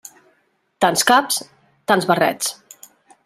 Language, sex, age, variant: Catalan, female, 40-49, Central